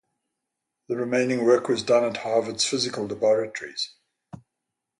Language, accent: English, England English; Southern African (South Africa, Zimbabwe, Namibia)